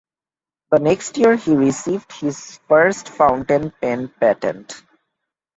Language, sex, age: English, male, 19-29